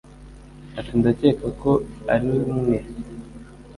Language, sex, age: Kinyarwanda, male, 30-39